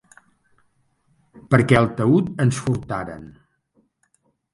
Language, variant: Catalan, Central